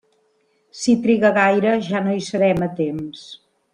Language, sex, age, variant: Catalan, female, 50-59, Central